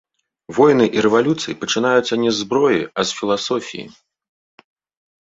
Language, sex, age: Belarusian, male, 30-39